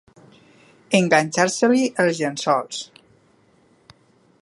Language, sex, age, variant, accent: Catalan, male, 30-39, Valencià meridional, valencià